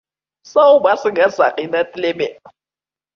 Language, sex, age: Kazakh, male, 19-29